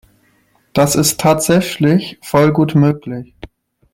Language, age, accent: German, 19-29, Deutschland Deutsch